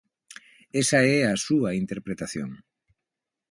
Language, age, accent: Galician, 50-59, Normativo (estándar)